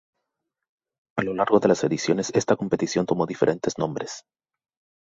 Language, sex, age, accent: Spanish, male, 19-29, Chileno: Chile, Cuyo